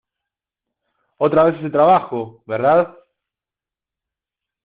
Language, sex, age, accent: Spanish, male, 40-49, Rioplatense: Argentina, Uruguay, este de Bolivia, Paraguay